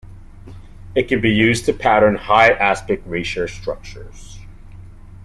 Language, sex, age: English, male, 40-49